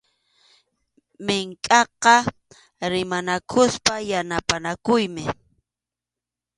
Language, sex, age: Arequipa-La Unión Quechua, female, 30-39